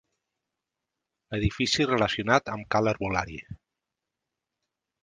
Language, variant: Catalan, Central